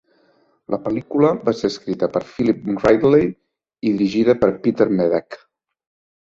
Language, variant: Catalan, Central